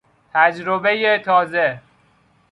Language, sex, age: Persian, male, 19-29